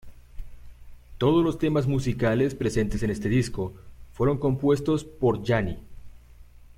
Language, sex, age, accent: Spanish, male, 19-29, México